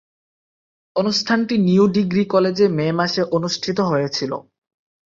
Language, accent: Bengali, Bangladeshi; শুদ্ধ বাংলা